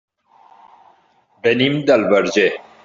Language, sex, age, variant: Catalan, male, 40-49, Central